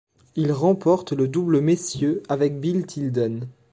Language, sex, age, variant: French, male, under 19, Français de métropole